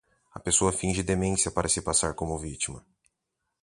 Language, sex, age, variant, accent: Portuguese, male, 19-29, Portuguese (Brasil), Paulista